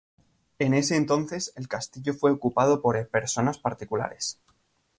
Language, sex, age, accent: Spanish, male, 19-29, España: Centro-Sur peninsular (Madrid, Toledo, Castilla-La Mancha)